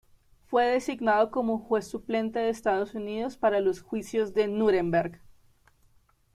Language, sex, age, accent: Spanish, female, 19-29, Andino-Pacífico: Colombia, Perú, Ecuador, oeste de Bolivia y Venezuela andina